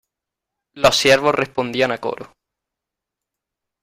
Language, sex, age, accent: Spanish, male, 19-29, España: Sur peninsular (Andalucia, Extremadura, Murcia)